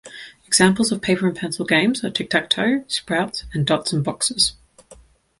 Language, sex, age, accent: English, female, 19-29, Australian English